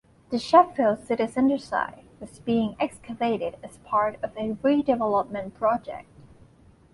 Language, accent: English, United States English